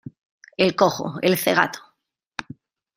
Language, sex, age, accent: Spanish, female, 30-39, España: Centro-Sur peninsular (Madrid, Toledo, Castilla-La Mancha)